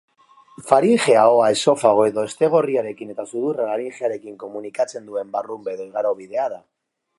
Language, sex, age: Basque, male, 40-49